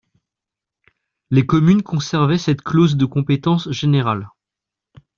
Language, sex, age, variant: French, male, 30-39, Français de métropole